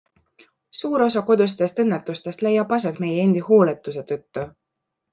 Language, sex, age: Estonian, female, 19-29